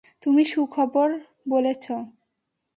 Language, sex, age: Bengali, female, 19-29